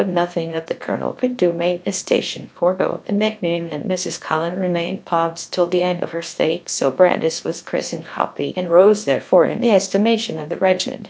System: TTS, GlowTTS